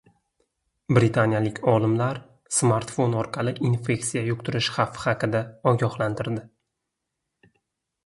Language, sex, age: Uzbek, male, 19-29